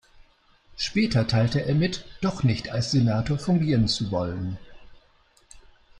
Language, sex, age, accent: German, male, 60-69, Deutschland Deutsch